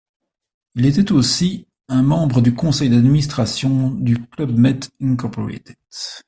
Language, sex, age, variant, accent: French, male, 50-59, Français d'Europe, Français de Belgique